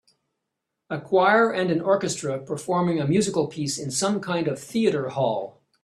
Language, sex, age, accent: English, male, 60-69, Canadian English